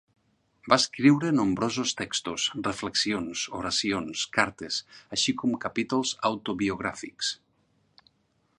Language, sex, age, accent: Catalan, male, 50-59, valencià